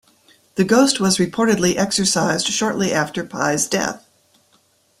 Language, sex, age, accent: English, female, 60-69, United States English